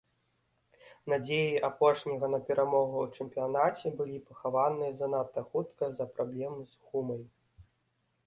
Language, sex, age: Belarusian, male, 19-29